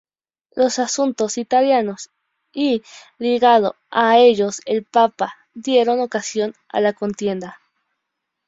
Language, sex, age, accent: Spanish, female, 19-29, México